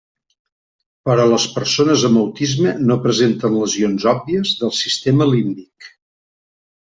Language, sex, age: Catalan, male, 40-49